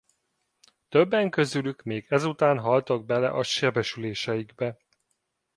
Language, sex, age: Hungarian, male, 40-49